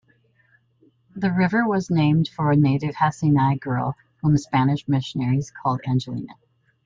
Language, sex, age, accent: English, female, 60-69, United States English